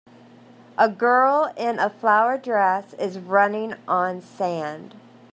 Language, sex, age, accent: English, female, 40-49, Australian English